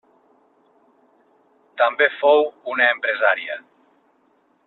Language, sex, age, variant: Catalan, male, 40-49, Nord-Occidental